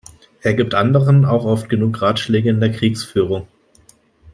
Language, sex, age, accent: German, male, 19-29, Deutschland Deutsch